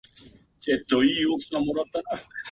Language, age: Japanese, 30-39